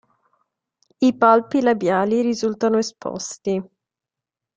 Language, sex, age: Italian, female, 19-29